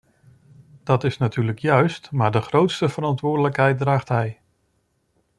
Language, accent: Dutch, Nederlands Nederlands